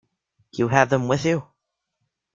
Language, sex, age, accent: English, male, under 19, United States English